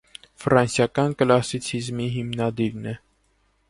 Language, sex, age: Armenian, male, 19-29